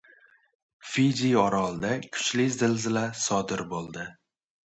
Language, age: Uzbek, 19-29